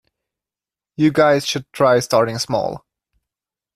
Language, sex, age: English, male, 19-29